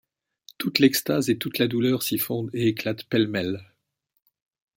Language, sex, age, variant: French, male, 50-59, Français de métropole